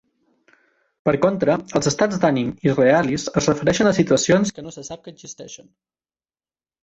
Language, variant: Catalan, Central